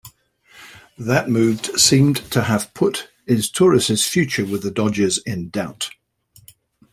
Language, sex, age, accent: English, male, 60-69, England English